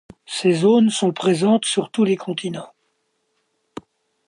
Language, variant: French, Français de métropole